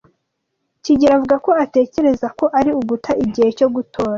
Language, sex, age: Kinyarwanda, female, 30-39